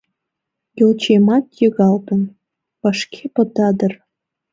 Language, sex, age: Mari, female, under 19